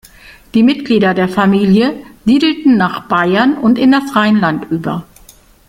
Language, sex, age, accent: German, female, 50-59, Deutschland Deutsch